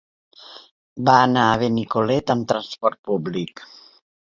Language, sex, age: Catalan, female, 60-69